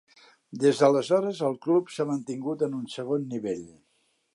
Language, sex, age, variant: Catalan, male, 60-69, Central